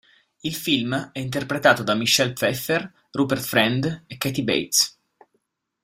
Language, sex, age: Italian, male, 19-29